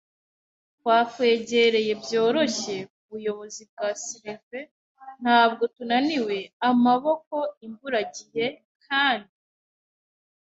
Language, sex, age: Kinyarwanda, female, 19-29